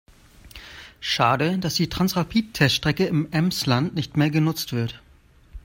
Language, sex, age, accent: German, male, 30-39, Deutschland Deutsch